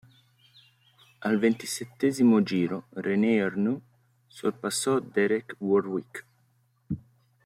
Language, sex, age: Italian, male, 30-39